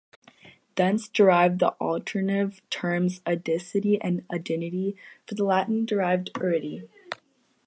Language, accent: English, United States English